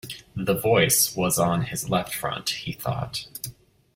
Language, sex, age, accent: English, male, 19-29, United States English